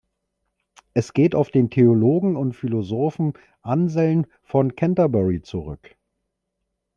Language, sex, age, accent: German, male, 40-49, Deutschland Deutsch